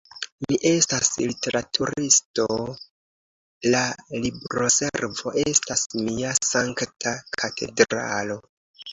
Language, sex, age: Esperanto, male, 19-29